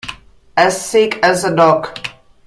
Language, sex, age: English, male, under 19